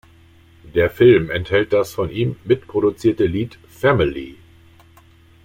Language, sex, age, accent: German, male, 50-59, Deutschland Deutsch